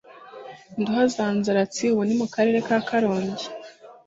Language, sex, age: Kinyarwanda, female, 19-29